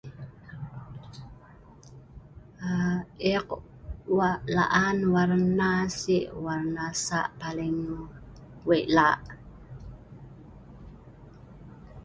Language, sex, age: Sa'ban, female, 50-59